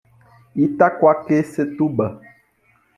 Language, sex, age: Portuguese, male, 19-29